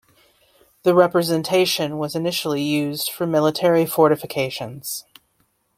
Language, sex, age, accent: English, female, 40-49, United States English